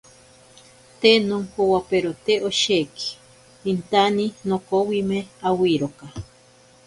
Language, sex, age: Ashéninka Perené, female, 40-49